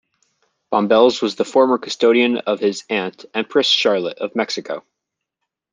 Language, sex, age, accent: English, male, 19-29, United States English